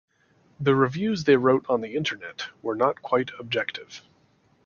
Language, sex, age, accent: English, male, 30-39, Canadian English